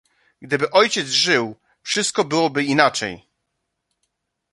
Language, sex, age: Polish, male, 40-49